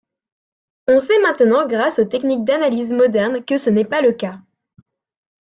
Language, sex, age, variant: French, female, 19-29, Français de métropole